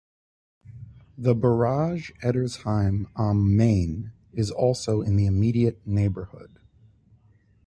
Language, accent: English, United States English